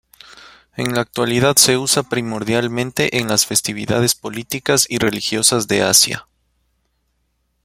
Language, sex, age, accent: Spanish, male, 19-29, Andino-Pacífico: Colombia, Perú, Ecuador, oeste de Bolivia y Venezuela andina